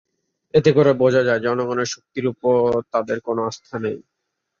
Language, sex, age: Bengali, male, 19-29